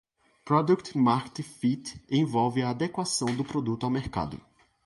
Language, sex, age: Portuguese, male, 19-29